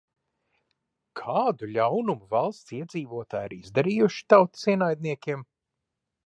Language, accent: Latvian, Riga